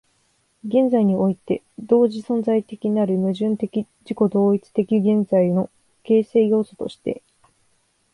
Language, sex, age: Japanese, female, 19-29